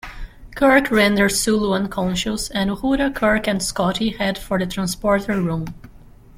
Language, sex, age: English, female, 40-49